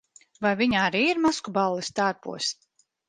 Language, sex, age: Latvian, female, 30-39